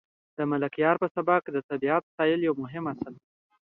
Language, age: Pashto, 19-29